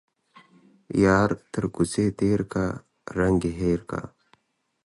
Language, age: Pashto, 30-39